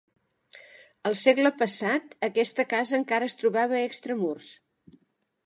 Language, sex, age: Catalan, female, 70-79